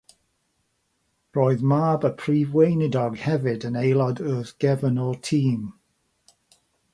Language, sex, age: Welsh, male, 60-69